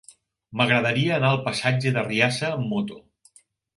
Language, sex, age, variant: Catalan, male, 50-59, Nord-Occidental